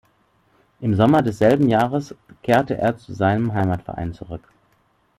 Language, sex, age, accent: German, male, 30-39, Deutschland Deutsch